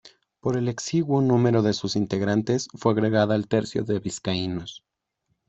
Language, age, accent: Spanish, under 19, México